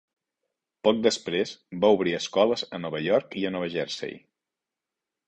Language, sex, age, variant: Catalan, male, 40-49, Central